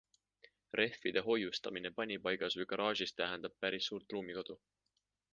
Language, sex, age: Estonian, male, 19-29